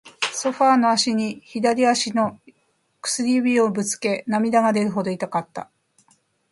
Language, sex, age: Japanese, female, 50-59